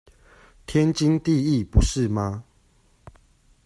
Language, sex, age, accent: Chinese, male, 30-39, 出生地：桃園市